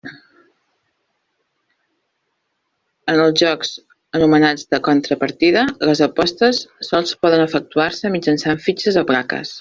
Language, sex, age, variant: Catalan, female, 40-49, Central